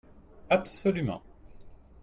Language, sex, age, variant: French, male, 30-39, Français de métropole